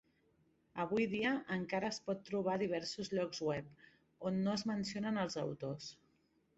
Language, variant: Catalan, Central